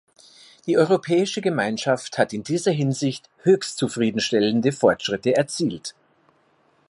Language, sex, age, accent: German, male, 60-69, Österreichisches Deutsch